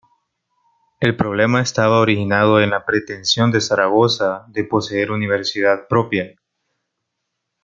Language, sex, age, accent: Spanish, male, 19-29, América central